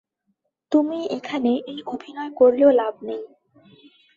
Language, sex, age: Bengali, female, 19-29